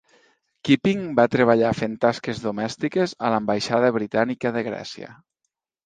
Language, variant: Catalan, Nord-Occidental